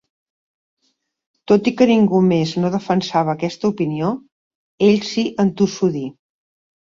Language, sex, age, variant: Catalan, female, 60-69, Central